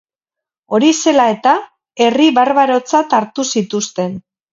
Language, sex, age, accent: Basque, female, 40-49, Mendebalekoa (Araba, Bizkaia, Gipuzkoako mendebaleko herri batzuk)